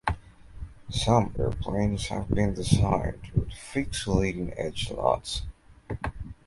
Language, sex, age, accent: English, male, 19-29, United States English